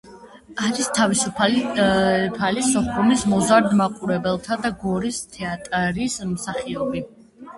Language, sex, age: Georgian, female, under 19